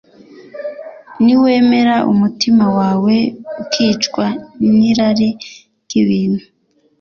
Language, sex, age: Kinyarwanda, female, 40-49